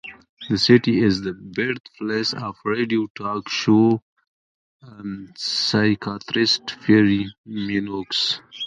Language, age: English, 30-39